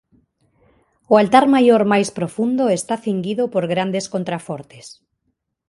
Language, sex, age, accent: Galician, female, 30-39, Normativo (estándar)